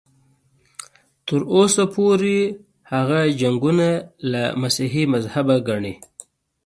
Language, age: Pashto, 30-39